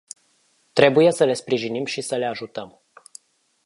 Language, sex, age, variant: Romanian, male, 40-49, Romanian-Romania